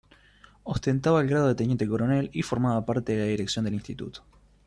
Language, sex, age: Spanish, male, 19-29